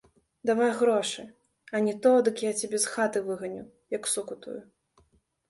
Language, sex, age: Belarusian, female, 19-29